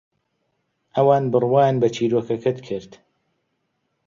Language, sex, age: Central Kurdish, male, 30-39